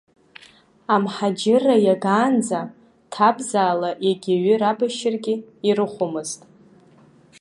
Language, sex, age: Abkhazian, female, under 19